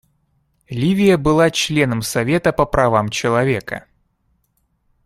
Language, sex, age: Russian, male, 19-29